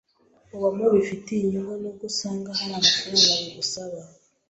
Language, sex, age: Kinyarwanda, female, 19-29